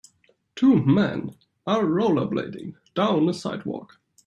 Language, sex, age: English, male, 19-29